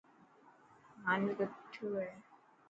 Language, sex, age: Dhatki, female, 19-29